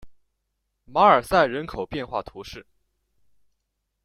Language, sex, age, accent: Chinese, male, under 19, 出生地：湖北省